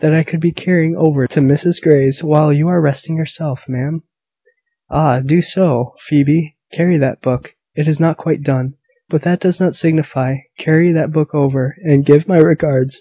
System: none